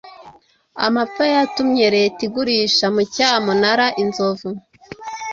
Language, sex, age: Kinyarwanda, female, 19-29